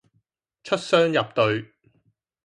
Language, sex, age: Cantonese, male, 30-39